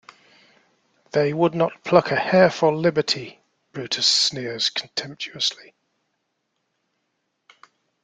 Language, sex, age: English, male, 60-69